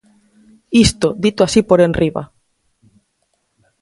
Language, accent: Galician, Atlántico (seseo e gheada)